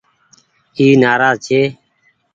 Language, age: Goaria, 30-39